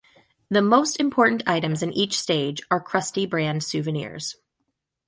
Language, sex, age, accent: English, female, 30-39, United States English